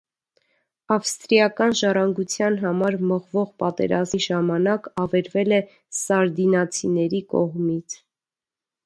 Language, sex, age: Armenian, female, 19-29